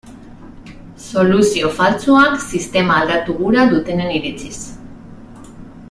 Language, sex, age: Basque, female, 40-49